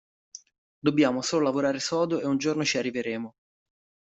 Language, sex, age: Italian, male, 30-39